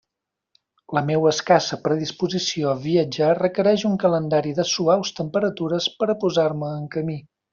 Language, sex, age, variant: Catalan, male, 40-49, Central